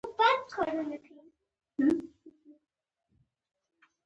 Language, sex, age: Pashto, female, 19-29